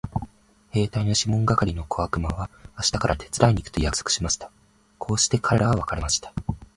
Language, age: Japanese, 19-29